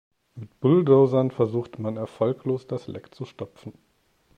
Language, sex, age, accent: German, male, 30-39, Deutschland Deutsch